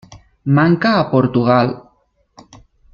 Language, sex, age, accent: Catalan, male, 30-39, valencià